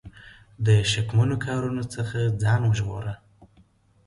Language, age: Pashto, 30-39